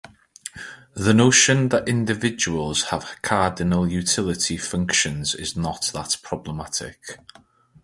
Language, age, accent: English, 30-39, Welsh English